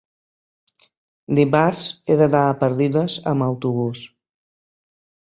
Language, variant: Catalan, Central